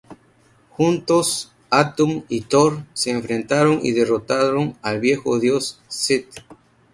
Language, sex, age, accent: Spanish, male, 30-39, México